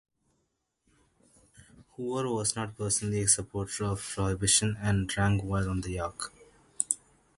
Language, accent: English, India and South Asia (India, Pakistan, Sri Lanka)